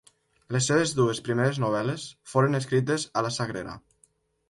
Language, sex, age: Catalan, male, under 19